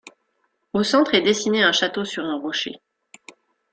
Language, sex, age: French, female, 30-39